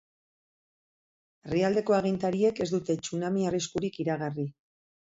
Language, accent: Basque, Mendebalekoa (Araba, Bizkaia, Gipuzkoako mendebaleko herri batzuk)